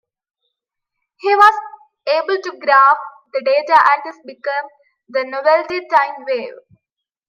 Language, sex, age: English, female, 19-29